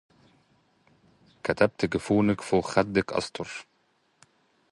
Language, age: Arabic, 30-39